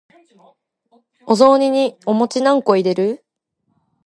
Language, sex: Japanese, female